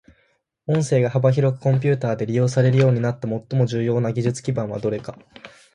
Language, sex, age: Japanese, male, 19-29